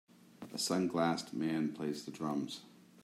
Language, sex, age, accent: English, male, 50-59, United States English